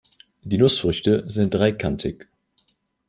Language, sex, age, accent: German, male, 19-29, Deutschland Deutsch